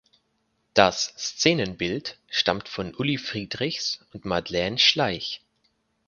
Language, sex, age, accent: German, male, 19-29, Deutschland Deutsch